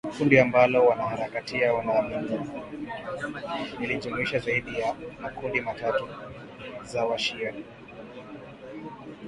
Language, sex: Swahili, male